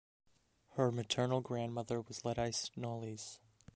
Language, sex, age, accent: English, male, under 19, Canadian English